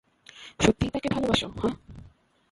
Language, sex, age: Bengali, female, 19-29